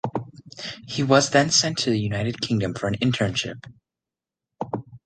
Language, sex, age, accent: English, male, under 19, United States English